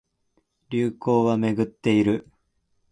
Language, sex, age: Japanese, male, 19-29